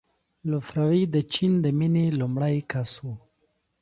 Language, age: Pashto, 30-39